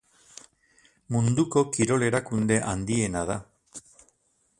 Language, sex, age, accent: Basque, male, 60-69, Erdialdekoa edo Nafarra (Gipuzkoa, Nafarroa)